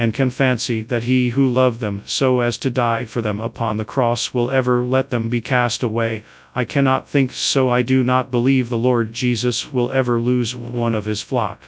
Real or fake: fake